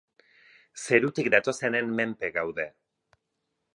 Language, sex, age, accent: Basque, male, 50-59, Erdialdekoa edo Nafarra (Gipuzkoa, Nafarroa)